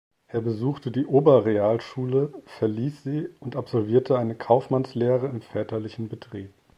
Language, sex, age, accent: German, male, 30-39, Deutschland Deutsch